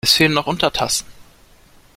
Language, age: German, 19-29